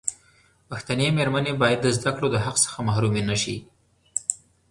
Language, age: Pashto, 30-39